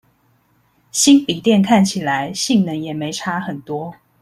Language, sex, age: Chinese, female, 30-39